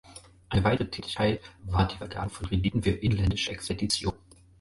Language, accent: German, Deutschland Deutsch